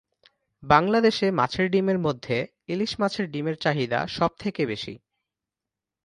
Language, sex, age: Bengali, male, 19-29